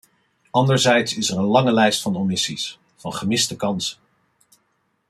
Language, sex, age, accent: Dutch, male, 40-49, Nederlands Nederlands